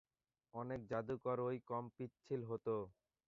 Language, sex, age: Bengali, male, 19-29